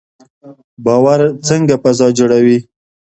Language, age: Pashto, 30-39